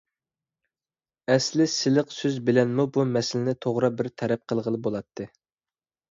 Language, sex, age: Uyghur, male, 30-39